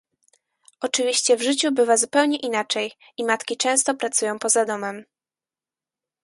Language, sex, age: Polish, female, 19-29